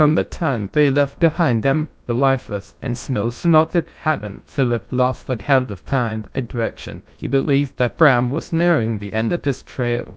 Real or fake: fake